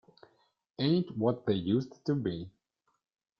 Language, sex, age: English, male, 19-29